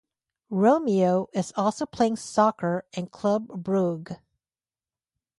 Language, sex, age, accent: English, female, 50-59, United States English